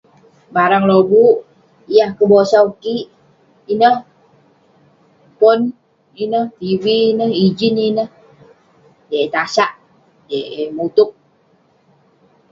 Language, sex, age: Western Penan, female, 30-39